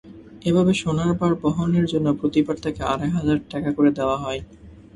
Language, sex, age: Bengali, male, 19-29